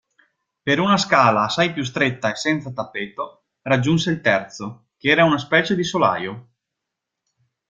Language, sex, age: Italian, male, 30-39